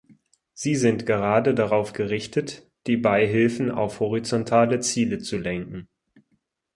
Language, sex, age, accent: German, male, 30-39, Deutschland Deutsch